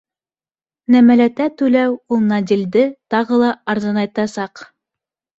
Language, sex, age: Bashkir, female, 19-29